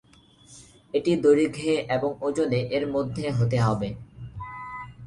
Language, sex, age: Bengali, male, 19-29